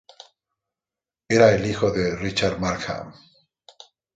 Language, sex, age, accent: Spanish, male, 50-59, Andino-Pacífico: Colombia, Perú, Ecuador, oeste de Bolivia y Venezuela andina